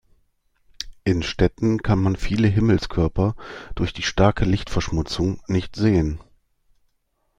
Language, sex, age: German, male, 50-59